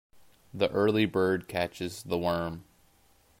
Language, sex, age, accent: English, male, 30-39, United States English